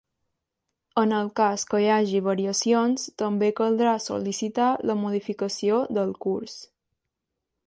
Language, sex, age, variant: Catalan, female, under 19, Balear